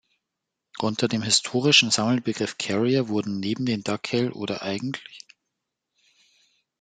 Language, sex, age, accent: German, male, 19-29, Deutschland Deutsch